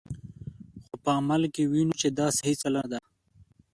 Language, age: Pashto, 19-29